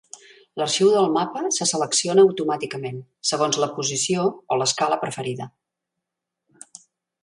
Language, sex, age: Catalan, female, 60-69